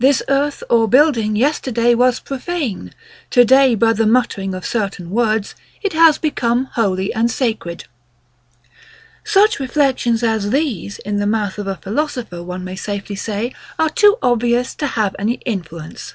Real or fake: real